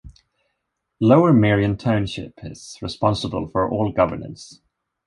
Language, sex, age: English, male, 40-49